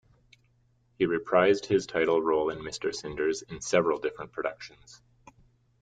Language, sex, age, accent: English, male, 30-39, Canadian English